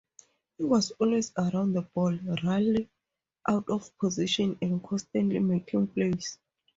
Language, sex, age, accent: English, female, 19-29, Southern African (South Africa, Zimbabwe, Namibia)